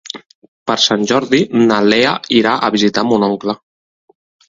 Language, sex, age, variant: Catalan, male, 30-39, Central